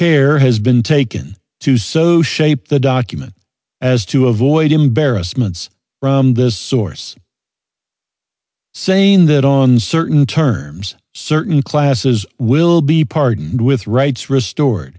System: none